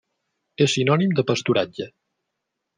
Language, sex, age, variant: Catalan, male, 40-49, Central